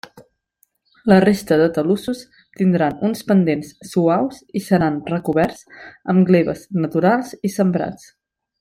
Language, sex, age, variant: Catalan, female, 19-29, Nord-Occidental